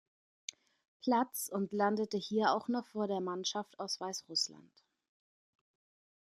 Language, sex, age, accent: German, female, 30-39, Deutschland Deutsch